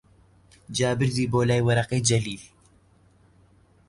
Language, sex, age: Central Kurdish, male, under 19